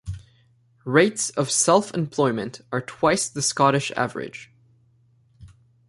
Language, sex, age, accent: English, male, 19-29, Canadian English